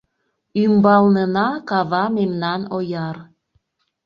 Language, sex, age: Mari, female, 40-49